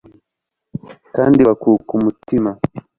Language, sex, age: Kinyarwanda, male, 19-29